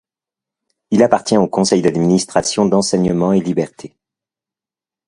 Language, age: French, 40-49